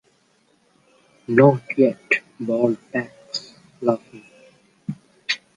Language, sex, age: English, male, under 19